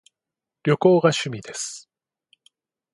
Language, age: Japanese, 50-59